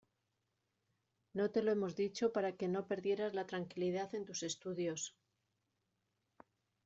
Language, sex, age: Spanish, female, 40-49